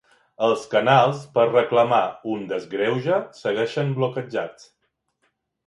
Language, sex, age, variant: Catalan, male, 40-49, Balear